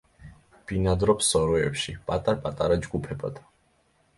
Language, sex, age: Georgian, male, 19-29